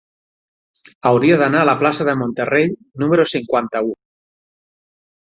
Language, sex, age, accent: Catalan, male, 40-49, central; nord-occidental